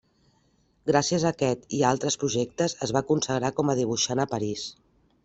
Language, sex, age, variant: Catalan, female, 50-59, Central